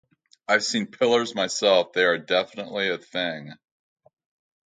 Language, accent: English, United States English